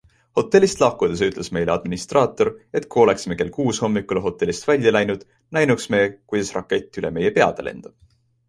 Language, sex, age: Estonian, male, 19-29